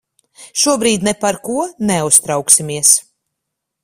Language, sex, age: Latvian, female, 30-39